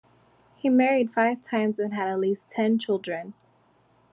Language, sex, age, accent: English, female, 19-29, United States English